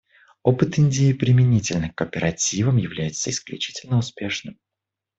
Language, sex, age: Russian, male, 19-29